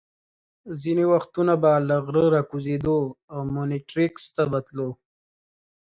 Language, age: Pashto, 30-39